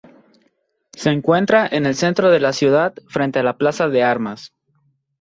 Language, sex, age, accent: Spanish, male, 19-29, México